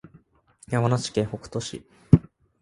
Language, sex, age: Japanese, male, 19-29